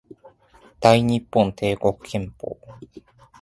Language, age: Japanese, 19-29